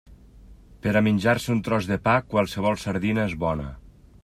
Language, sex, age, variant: Catalan, male, 40-49, Nord-Occidental